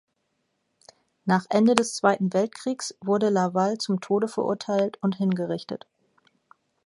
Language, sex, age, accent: German, female, 30-39, Deutschland Deutsch